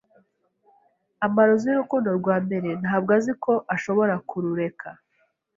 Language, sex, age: Kinyarwanda, female, 19-29